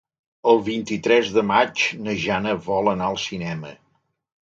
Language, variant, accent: Catalan, Central, central